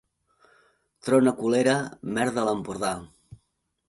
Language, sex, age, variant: Catalan, male, 50-59, Central